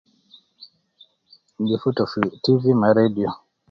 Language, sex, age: Nubi, male, 50-59